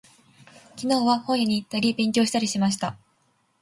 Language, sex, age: Japanese, female, under 19